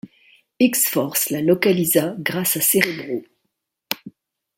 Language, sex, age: French, female, 60-69